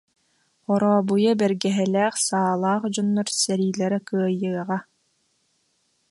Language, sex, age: Yakut, female, 19-29